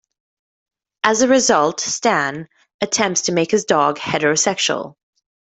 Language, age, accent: English, 30-39, England English